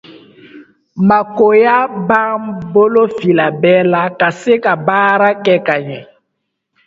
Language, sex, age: Dyula, male, 19-29